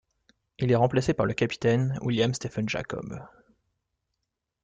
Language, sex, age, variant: French, male, 19-29, Français de métropole